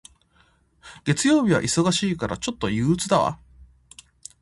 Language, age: Japanese, 19-29